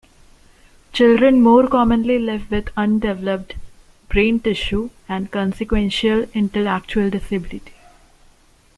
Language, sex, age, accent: English, female, 19-29, India and South Asia (India, Pakistan, Sri Lanka)